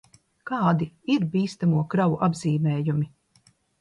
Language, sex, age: Latvian, female, 60-69